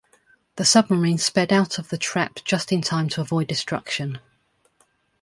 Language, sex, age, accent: English, female, 30-39, England English